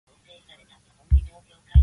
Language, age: English, 19-29